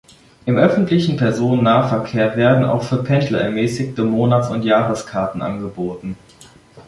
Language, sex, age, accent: German, male, under 19, Deutschland Deutsch